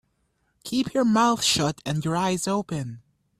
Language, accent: English, West Indies and Bermuda (Bahamas, Bermuda, Jamaica, Trinidad)